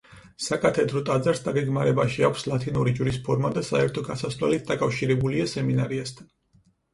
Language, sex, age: Georgian, male, 30-39